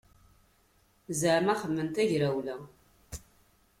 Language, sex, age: Kabyle, female, 80-89